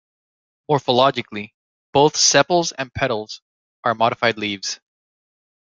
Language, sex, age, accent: English, male, 19-29, United States English